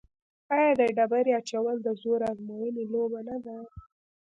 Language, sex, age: Pashto, female, under 19